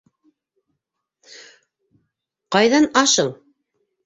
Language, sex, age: Bashkir, female, 60-69